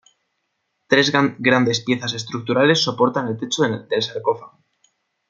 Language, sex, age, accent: Spanish, male, 19-29, España: Norte peninsular (Asturias, Castilla y León, Cantabria, País Vasco, Navarra, Aragón, La Rioja, Guadalajara, Cuenca)